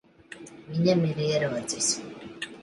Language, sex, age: Latvian, female, 30-39